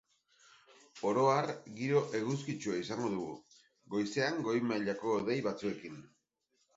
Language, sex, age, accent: Basque, male, 50-59, Erdialdekoa edo Nafarra (Gipuzkoa, Nafarroa)